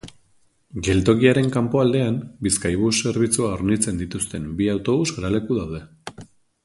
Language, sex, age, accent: Basque, male, 30-39, Erdialdekoa edo Nafarra (Gipuzkoa, Nafarroa)